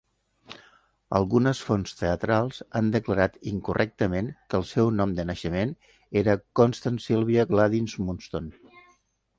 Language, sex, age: Catalan, male, 70-79